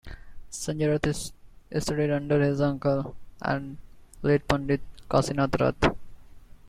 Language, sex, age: English, male, 19-29